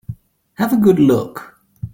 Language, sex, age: English, male, 30-39